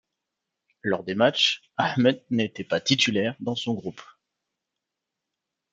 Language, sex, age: French, male, 30-39